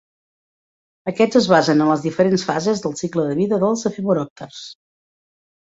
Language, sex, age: Catalan, female, 50-59